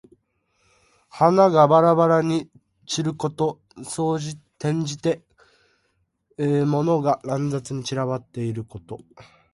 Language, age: Japanese, under 19